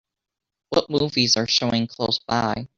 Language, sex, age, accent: English, male, 19-29, United States English